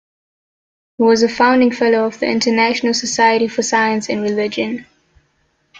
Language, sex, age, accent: English, female, 19-29, United States English